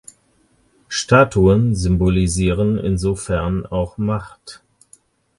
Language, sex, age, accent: German, male, 19-29, Deutschland Deutsch